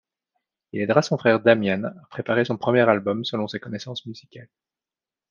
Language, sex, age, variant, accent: French, male, 30-39, Français d'Europe, Français de Belgique